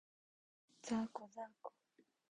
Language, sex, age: Japanese, female, 19-29